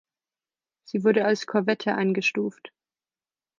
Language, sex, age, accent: German, female, 19-29, Deutschland Deutsch